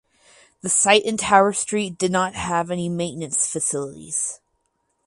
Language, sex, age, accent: English, female, 19-29, United States English